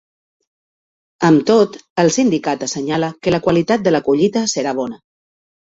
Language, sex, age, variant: Catalan, female, 40-49, Central